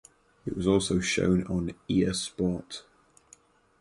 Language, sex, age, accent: English, male, under 19, England English